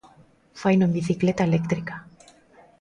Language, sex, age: Galician, female, 40-49